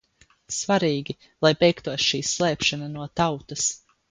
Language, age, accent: Latvian, under 19, Vidzemes